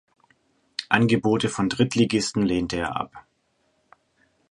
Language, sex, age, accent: German, male, 19-29, Deutschland Deutsch; Süddeutsch